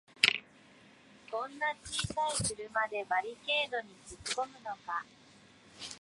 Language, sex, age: Japanese, male, 19-29